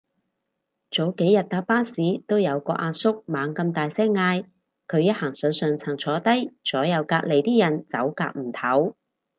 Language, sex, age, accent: Cantonese, female, 30-39, 广州音